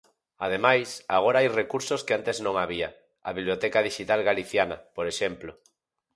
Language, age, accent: Galician, 40-49, Normativo (estándar)